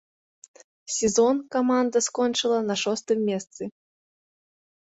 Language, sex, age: Belarusian, female, 19-29